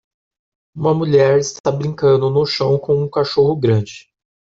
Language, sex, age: Portuguese, female, 30-39